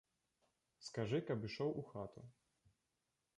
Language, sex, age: Belarusian, male, 19-29